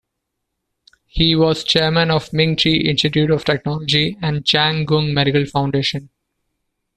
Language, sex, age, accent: English, male, 40-49, India and South Asia (India, Pakistan, Sri Lanka)